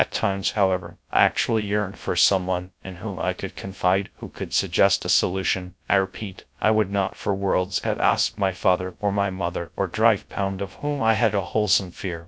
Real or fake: fake